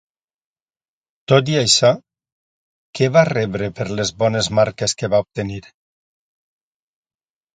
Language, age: Catalan, 60-69